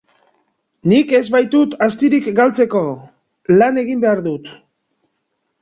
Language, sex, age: Basque, male, 40-49